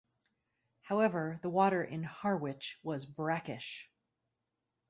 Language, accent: English, United States English